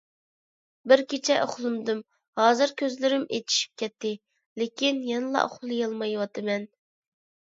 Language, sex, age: Uyghur, female, under 19